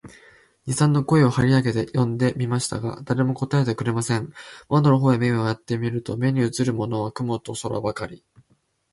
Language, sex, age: Japanese, male, 19-29